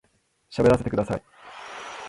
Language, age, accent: Japanese, under 19, 標準語